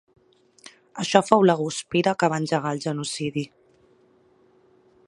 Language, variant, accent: Catalan, Central, central